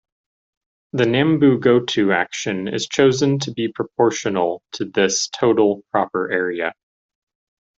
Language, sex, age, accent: English, male, 30-39, United States English